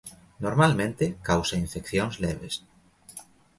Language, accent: Galician, Normativo (estándar)